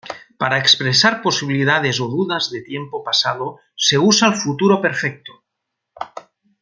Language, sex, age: Spanish, male, 40-49